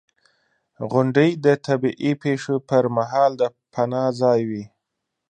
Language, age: Pashto, 19-29